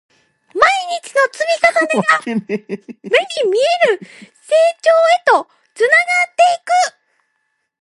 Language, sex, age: Japanese, female, 19-29